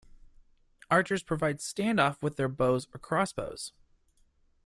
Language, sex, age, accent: English, male, 19-29, United States English